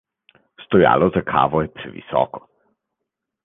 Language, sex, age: Slovenian, male, 40-49